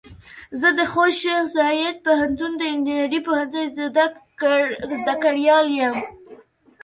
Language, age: Pashto, 19-29